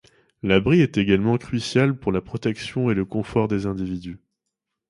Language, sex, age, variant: French, male, 30-39, Français de métropole